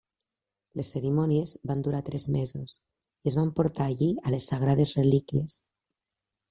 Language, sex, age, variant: Catalan, female, 40-49, Septentrional